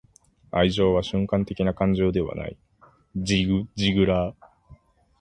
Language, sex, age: Japanese, male, 19-29